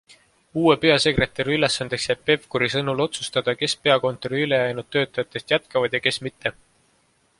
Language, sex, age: Estonian, male, 19-29